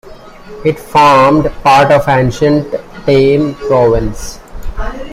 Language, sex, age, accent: English, male, 40-49, India and South Asia (India, Pakistan, Sri Lanka)